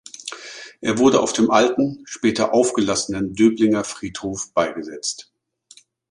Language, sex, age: German, male, 50-59